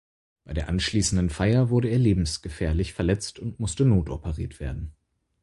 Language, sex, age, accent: German, male, 19-29, Deutschland Deutsch